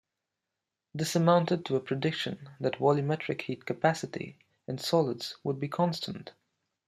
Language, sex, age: English, male, under 19